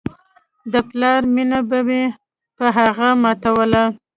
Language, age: Pashto, 19-29